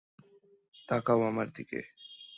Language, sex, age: Bengali, male, 19-29